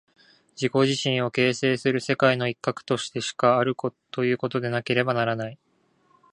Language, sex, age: Japanese, male, 19-29